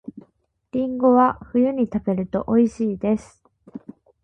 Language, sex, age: Japanese, female, 19-29